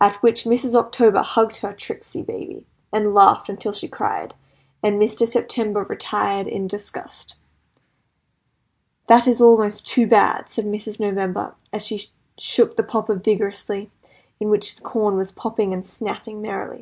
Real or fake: real